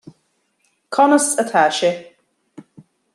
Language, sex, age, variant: Irish, male, 50-59, Gaeilge Uladh